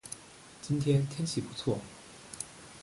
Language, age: Chinese, 30-39